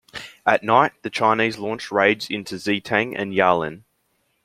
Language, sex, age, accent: English, male, under 19, Australian English